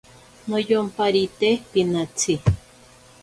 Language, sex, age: Ashéninka Perené, female, 40-49